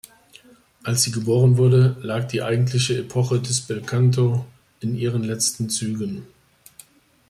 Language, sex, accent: German, male, Deutschland Deutsch